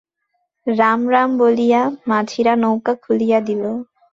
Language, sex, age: Bengali, female, 19-29